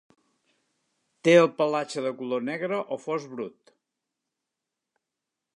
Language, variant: Catalan, Central